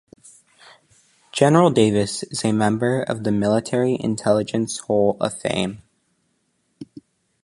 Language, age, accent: English, under 19, United States English